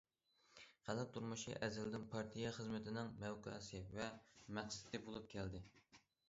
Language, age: Uyghur, 19-29